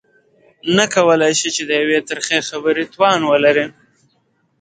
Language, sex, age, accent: Pashto, male, 19-29, معیاري پښتو